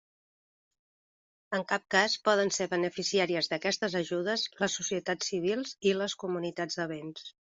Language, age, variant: Catalan, 50-59, Central